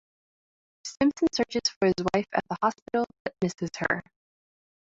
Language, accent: English, United States English